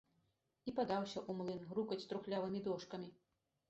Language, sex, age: Belarusian, female, 50-59